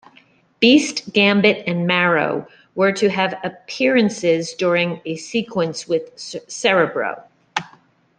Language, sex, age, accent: English, female, 19-29, United States English